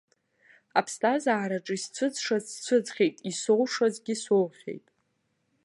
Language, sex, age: Abkhazian, female, 19-29